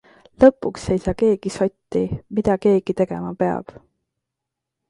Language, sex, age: Estonian, female, 19-29